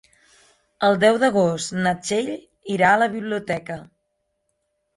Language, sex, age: Catalan, female, 30-39